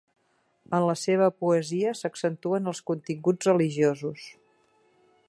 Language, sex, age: Catalan, female, 50-59